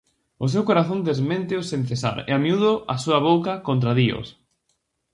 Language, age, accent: Galician, 19-29, Atlántico (seseo e gheada)